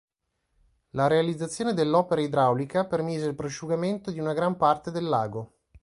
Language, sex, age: Italian, male, 30-39